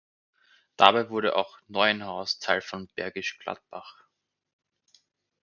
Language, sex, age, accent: German, male, 19-29, Österreichisches Deutsch